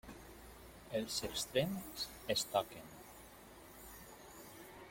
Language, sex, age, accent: Catalan, male, 40-49, valencià